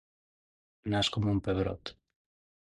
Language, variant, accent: Catalan, Nord-Occidental, nord-occidental